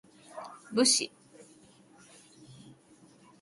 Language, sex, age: Japanese, female, 30-39